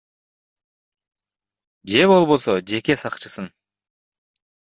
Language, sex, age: Kyrgyz, male, 30-39